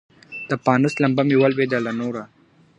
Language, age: Pashto, 19-29